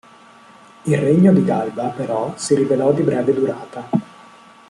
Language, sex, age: Italian, male, 19-29